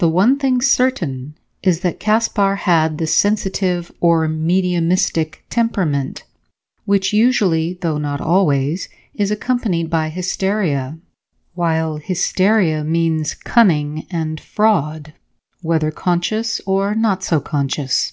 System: none